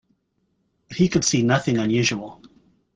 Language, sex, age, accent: English, male, 30-39, United States English